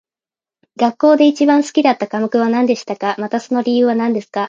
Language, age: English, 19-29